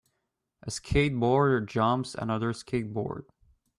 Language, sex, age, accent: English, male, 19-29, Canadian English